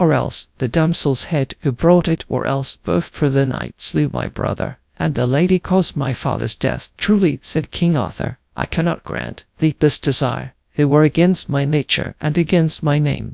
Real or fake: fake